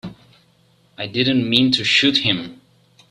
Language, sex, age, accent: English, male, 30-39, United States English